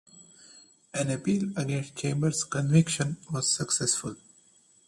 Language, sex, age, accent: English, male, 30-39, India and South Asia (India, Pakistan, Sri Lanka)